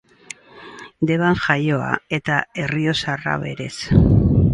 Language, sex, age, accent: Basque, female, 60-69, Erdialdekoa edo Nafarra (Gipuzkoa, Nafarroa)